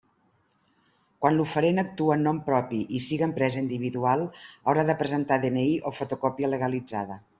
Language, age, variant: Catalan, 60-69, Central